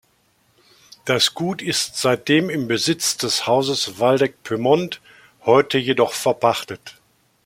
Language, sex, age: German, male, 60-69